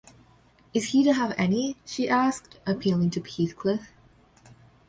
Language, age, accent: English, under 19, United States English